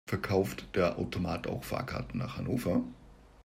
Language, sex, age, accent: German, male, 50-59, Österreichisches Deutsch